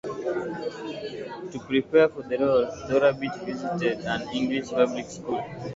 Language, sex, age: English, male, 19-29